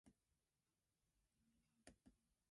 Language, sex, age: English, female, under 19